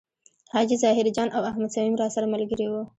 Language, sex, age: Pashto, female, 19-29